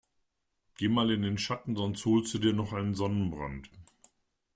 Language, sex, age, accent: German, male, 60-69, Deutschland Deutsch